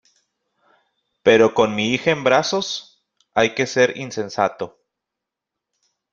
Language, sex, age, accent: Spanish, male, 30-39, México